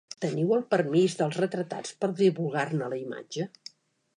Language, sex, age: Catalan, female, 60-69